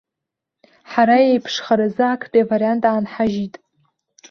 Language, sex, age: Abkhazian, female, 19-29